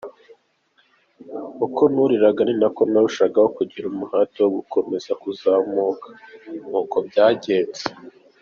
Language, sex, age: Kinyarwanda, male, 19-29